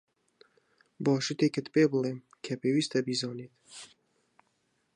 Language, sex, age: Central Kurdish, male, 19-29